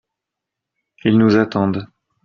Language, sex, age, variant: French, male, 40-49, Français de métropole